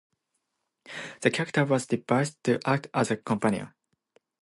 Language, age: English, 19-29